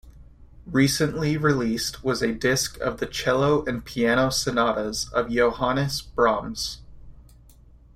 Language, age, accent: English, 30-39, United States English